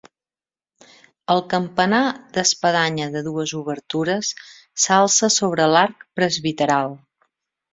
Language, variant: Catalan, Central